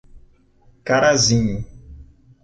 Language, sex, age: Portuguese, male, 50-59